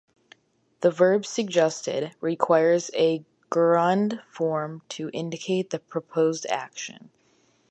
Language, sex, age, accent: English, female, under 19, United States English